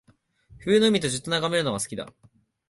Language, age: Japanese, 19-29